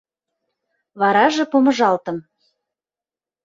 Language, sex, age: Mari, female, 40-49